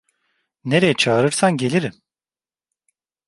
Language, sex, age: Turkish, male, 30-39